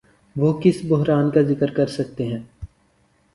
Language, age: Urdu, 19-29